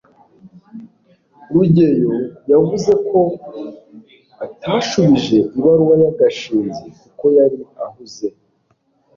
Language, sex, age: Kinyarwanda, male, 19-29